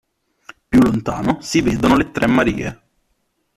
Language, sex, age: Italian, male, 19-29